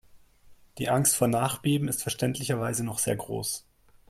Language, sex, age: German, male, 30-39